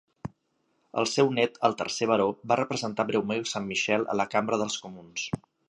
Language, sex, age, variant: Catalan, male, 50-59, Central